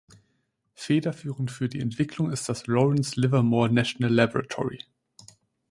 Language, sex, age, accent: German, male, 19-29, Deutschland Deutsch